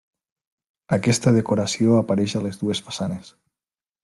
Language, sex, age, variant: Catalan, male, 19-29, Nord-Occidental